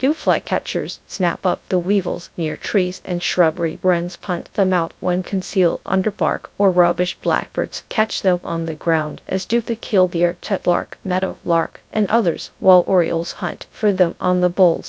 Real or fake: fake